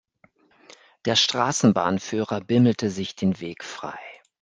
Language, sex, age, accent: German, male, 50-59, Deutschland Deutsch